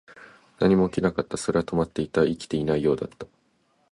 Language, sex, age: Japanese, male, 19-29